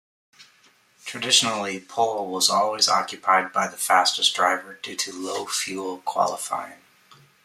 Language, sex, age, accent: English, male, 40-49, United States English